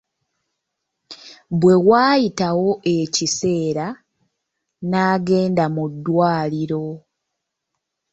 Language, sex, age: Ganda, female, 19-29